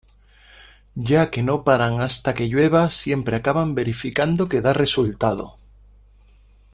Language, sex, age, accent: Spanish, male, 40-49, España: Sur peninsular (Andalucia, Extremadura, Murcia)